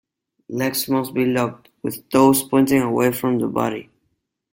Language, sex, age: English, male, under 19